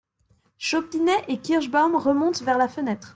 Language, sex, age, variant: French, female, 19-29, Français de métropole